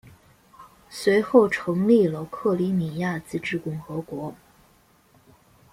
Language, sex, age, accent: Chinese, female, 19-29, 出生地：黑龙江省